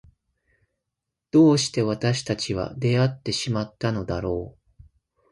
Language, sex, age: Japanese, male, 30-39